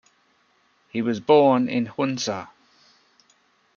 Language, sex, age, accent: English, male, 30-39, Australian English